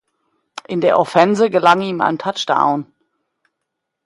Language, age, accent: German, 40-49, Deutschland Deutsch